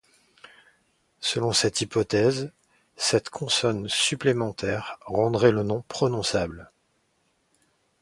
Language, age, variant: French, 40-49, Français de métropole